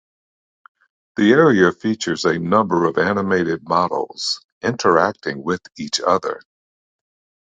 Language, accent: English, United States English